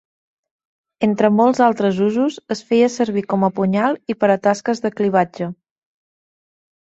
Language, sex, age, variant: Catalan, female, 30-39, Central